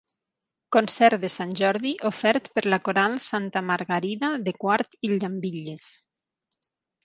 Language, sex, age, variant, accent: Catalan, female, 50-59, Nord-Occidental, Tortosí